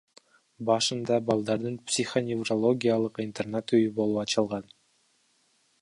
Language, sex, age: Kyrgyz, male, 19-29